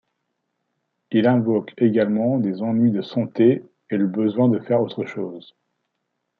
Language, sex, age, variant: French, male, 40-49, Français de métropole